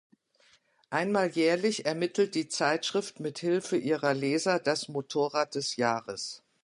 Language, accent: German, Deutschland Deutsch